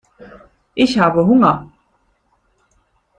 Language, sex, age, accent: German, female, 50-59, Deutschland Deutsch